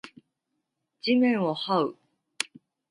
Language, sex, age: Japanese, female, 30-39